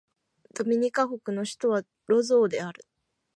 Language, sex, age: Japanese, female, under 19